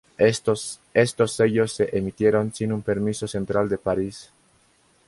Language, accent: Spanish, Andino-Pacífico: Colombia, Perú, Ecuador, oeste de Bolivia y Venezuela andina